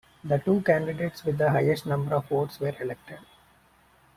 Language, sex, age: English, male, 19-29